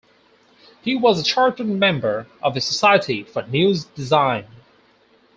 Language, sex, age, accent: English, male, 19-29, England English